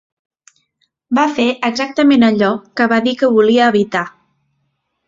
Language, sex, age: Catalan, female, 30-39